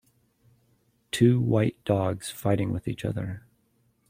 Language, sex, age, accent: English, male, 40-49, United States English